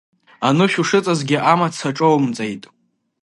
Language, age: Abkhazian, under 19